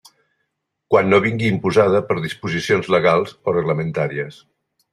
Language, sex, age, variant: Catalan, male, 60-69, Central